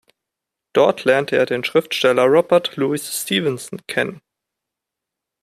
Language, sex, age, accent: German, male, 30-39, Deutschland Deutsch